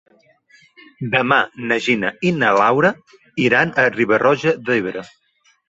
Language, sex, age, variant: Catalan, male, 30-39, Central